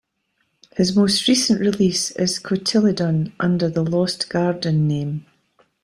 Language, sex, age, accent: English, female, 50-59, Scottish English